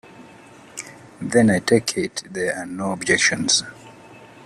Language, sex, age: English, male, 19-29